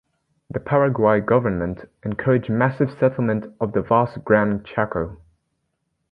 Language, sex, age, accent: English, male, 19-29, United States English